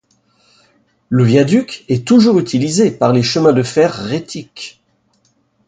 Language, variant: French, Français de métropole